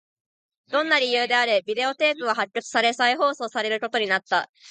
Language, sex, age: Japanese, female, 19-29